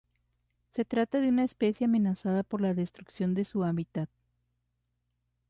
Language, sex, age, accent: Spanish, female, 30-39, México